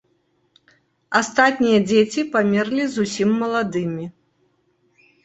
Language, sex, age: Belarusian, female, 50-59